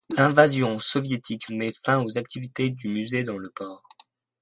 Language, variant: French, Français de métropole